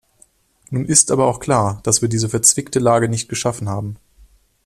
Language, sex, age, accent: German, male, 19-29, Deutschland Deutsch